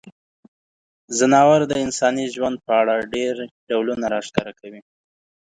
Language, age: Pashto, 19-29